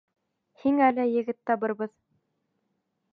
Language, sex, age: Bashkir, female, 19-29